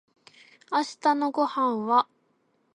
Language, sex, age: Japanese, female, 19-29